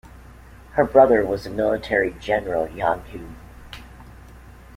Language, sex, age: English, female, 50-59